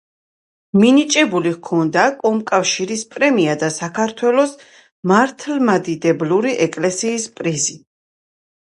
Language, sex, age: Georgian, female, 30-39